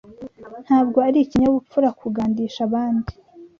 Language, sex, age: Kinyarwanda, female, 19-29